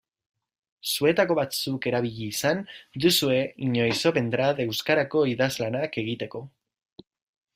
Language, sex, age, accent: Basque, male, 19-29, Erdialdekoa edo Nafarra (Gipuzkoa, Nafarroa)